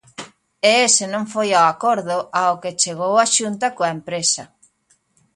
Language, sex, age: Galician, male, 50-59